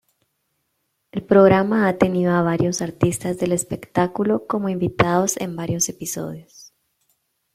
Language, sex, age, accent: Spanish, female, 30-39, América central